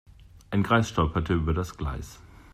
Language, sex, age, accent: German, male, 40-49, Deutschland Deutsch